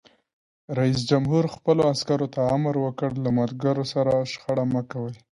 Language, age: Pashto, 19-29